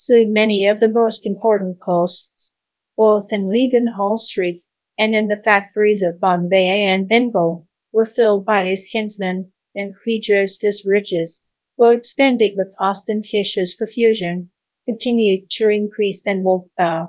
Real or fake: fake